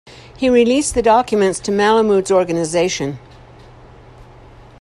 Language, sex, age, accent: English, female, 60-69, United States English